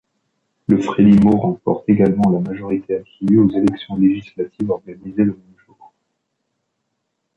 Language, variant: French, Français de métropole